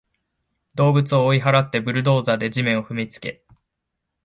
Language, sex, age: Japanese, male, 19-29